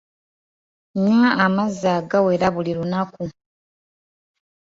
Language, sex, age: Ganda, female, 19-29